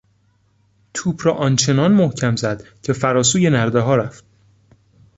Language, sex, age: Persian, male, 19-29